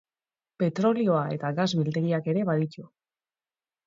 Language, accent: Basque, Erdialdekoa edo Nafarra (Gipuzkoa, Nafarroa)